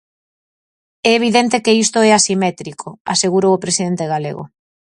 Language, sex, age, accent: Galician, female, 40-49, Normativo (estándar)